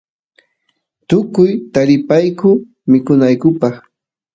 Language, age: Santiago del Estero Quichua, 30-39